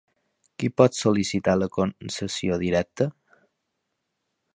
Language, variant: Catalan, Balear